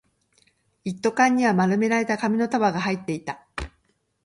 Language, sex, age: Japanese, female, 50-59